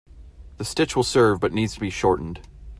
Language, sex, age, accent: English, male, 30-39, United States English